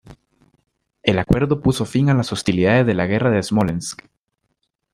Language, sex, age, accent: Spanish, male, under 19, América central